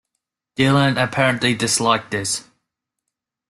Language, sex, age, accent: English, male, 19-29, Australian English